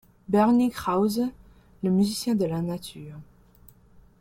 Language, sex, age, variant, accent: French, female, under 19, Français d'Amérique du Nord, Français du Canada